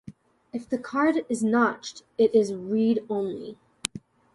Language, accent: English, United States English